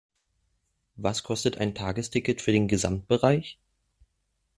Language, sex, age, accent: German, male, 19-29, Deutschland Deutsch